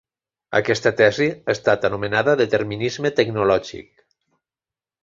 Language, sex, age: Catalan, male, 50-59